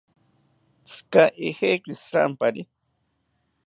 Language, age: South Ucayali Ashéninka, 60-69